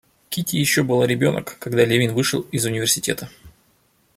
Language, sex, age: Russian, male, 30-39